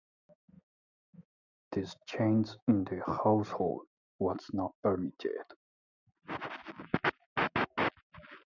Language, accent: English, United States English